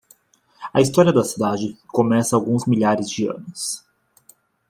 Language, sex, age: Portuguese, male, 19-29